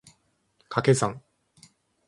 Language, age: Japanese, 19-29